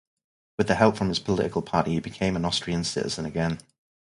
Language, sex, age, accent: English, male, 30-39, England English